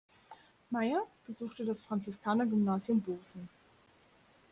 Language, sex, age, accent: German, female, 19-29, Deutschland Deutsch